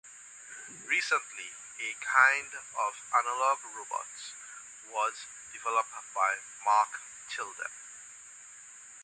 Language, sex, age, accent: English, male, 40-49, West Indies and Bermuda (Bahamas, Bermuda, Jamaica, Trinidad)